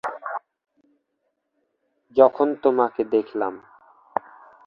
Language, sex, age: Bengali, male, 40-49